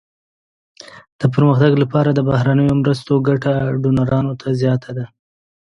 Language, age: Pashto, 30-39